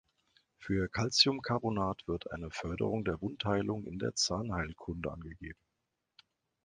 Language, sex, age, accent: German, male, 50-59, Deutschland Deutsch